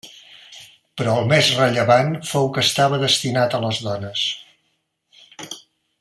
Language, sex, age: Catalan, male, 50-59